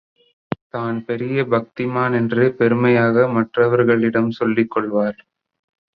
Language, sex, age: Tamil, male, 19-29